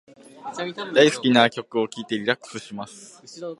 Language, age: Japanese, under 19